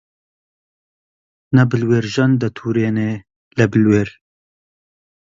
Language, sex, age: Central Kurdish, male, 19-29